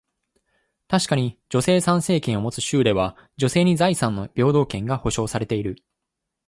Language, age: Japanese, 19-29